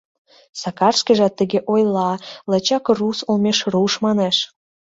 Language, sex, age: Mari, female, under 19